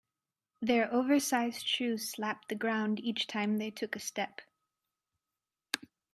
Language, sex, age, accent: English, female, 30-39, United States English